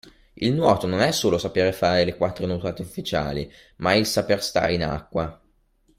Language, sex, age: Italian, male, under 19